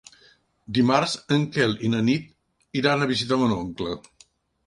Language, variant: Catalan, Central